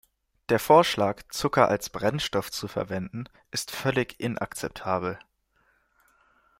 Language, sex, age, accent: German, male, 19-29, Deutschland Deutsch